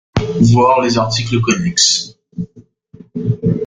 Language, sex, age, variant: French, male, 19-29, Français de métropole